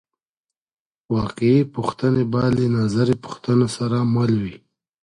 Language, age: Pashto, 30-39